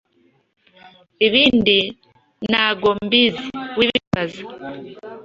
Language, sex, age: Kinyarwanda, female, 30-39